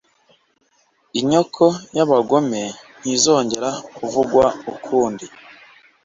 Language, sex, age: Kinyarwanda, male, 40-49